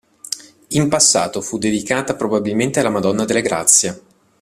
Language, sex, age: Italian, male, 30-39